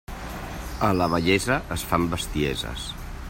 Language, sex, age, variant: Catalan, male, 40-49, Central